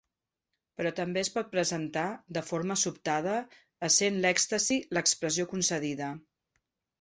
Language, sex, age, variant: Catalan, female, 50-59, Central